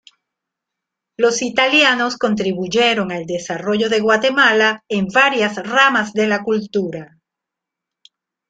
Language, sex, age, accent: Spanish, female, 50-59, Caribe: Cuba, Venezuela, Puerto Rico, República Dominicana, Panamá, Colombia caribeña, México caribeño, Costa del golfo de México